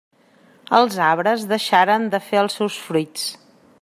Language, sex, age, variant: Catalan, female, 40-49, Central